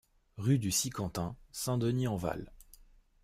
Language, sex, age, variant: French, male, 30-39, Français de métropole